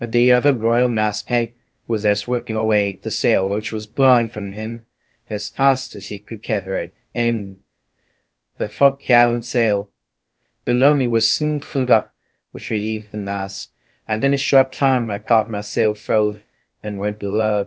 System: TTS, VITS